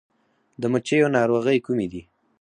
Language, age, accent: Pashto, 19-29, معیاري پښتو